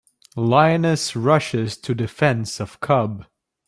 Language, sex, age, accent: English, male, 19-29, United States English